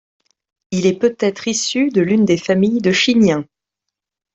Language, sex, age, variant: French, female, 30-39, Français de métropole